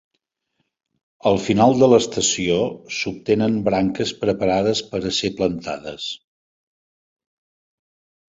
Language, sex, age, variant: Catalan, male, 60-69, Septentrional